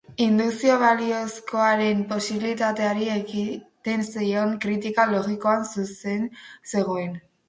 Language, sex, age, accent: Basque, female, under 19, Mendebalekoa (Araba, Bizkaia, Gipuzkoako mendebaleko herri batzuk)